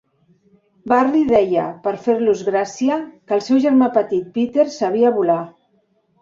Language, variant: Catalan, Central